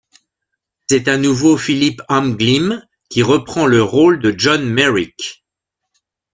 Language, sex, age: French, male, 60-69